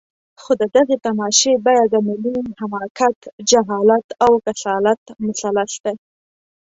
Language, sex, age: Pashto, female, 19-29